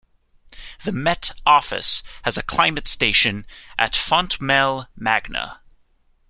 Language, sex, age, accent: English, male, 19-29, United States English